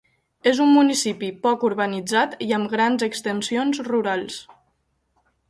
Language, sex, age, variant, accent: Catalan, female, 19-29, Valencià meridional, valencià